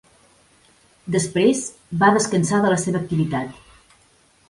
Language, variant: Catalan, Central